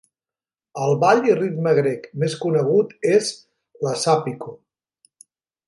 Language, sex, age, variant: Catalan, male, 40-49, Central